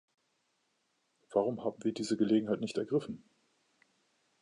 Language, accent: German, Deutschland Deutsch